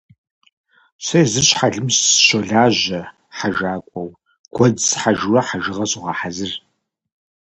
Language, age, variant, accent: Kabardian, 40-49, Адыгэбзэ (Къэбэрдей, Кирил, псоми зэдай), Джылэхъстэней (Gilahsteney)